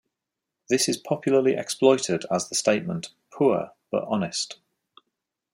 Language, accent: English, England English